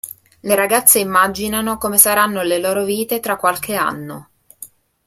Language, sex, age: Italian, female, 19-29